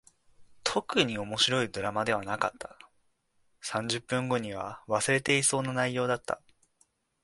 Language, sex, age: Japanese, male, 19-29